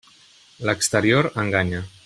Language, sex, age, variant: Catalan, male, 30-39, Central